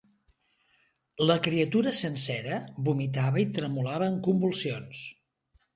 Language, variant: Catalan, Nord-Occidental